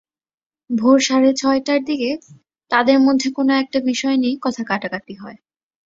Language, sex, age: Bengali, female, 19-29